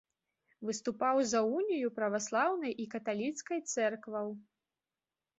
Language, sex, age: Belarusian, female, 19-29